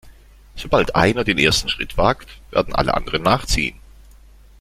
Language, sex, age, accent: German, male, 40-49, Deutschland Deutsch